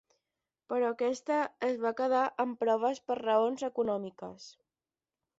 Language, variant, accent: Catalan, Balear, balear